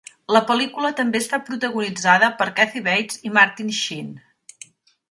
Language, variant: Catalan, Central